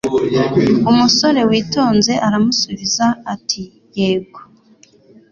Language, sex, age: Kinyarwanda, female, under 19